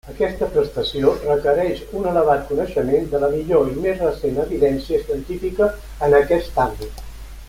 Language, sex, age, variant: Catalan, male, 60-69, Central